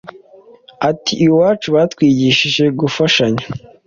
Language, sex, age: Kinyarwanda, male, 19-29